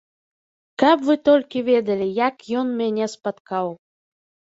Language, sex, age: Belarusian, female, 19-29